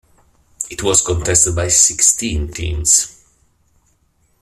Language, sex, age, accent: English, male, 50-59, England English